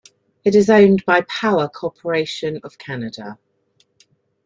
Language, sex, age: English, female, 50-59